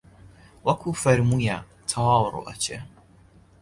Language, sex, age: Central Kurdish, male, under 19